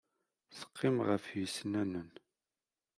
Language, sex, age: Kabyle, male, 30-39